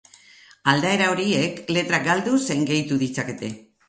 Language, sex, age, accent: Basque, female, 60-69, Mendebalekoa (Araba, Bizkaia, Gipuzkoako mendebaleko herri batzuk)